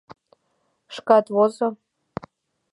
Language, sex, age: Mari, female, under 19